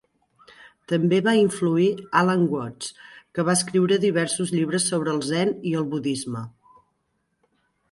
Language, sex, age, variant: Catalan, female, 40-49, Central